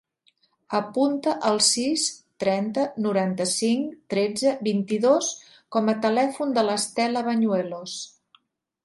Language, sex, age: Catalan, female, 60-69